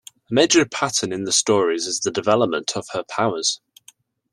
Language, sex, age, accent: English, male, under 19, England English